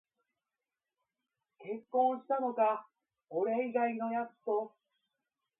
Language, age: Japanese, 30-39